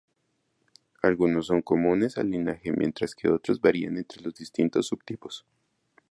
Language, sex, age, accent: Spanish, male, 19-29, Andino-Pacífico: Colombia, Perú, Ecuador, oeste de Bolivia y Venezuela andina